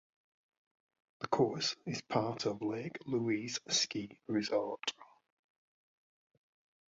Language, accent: English, England English